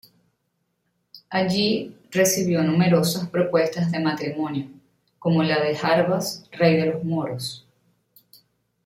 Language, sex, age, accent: Spanish, female, 40-49, Caribe: Cuba, Venezuela, Puerto Rico, República Dominicana, Panamá, Colombia caribeña, México caribeño, Costa del golfo de México